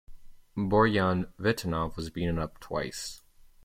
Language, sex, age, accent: English, male, 19-29, United States English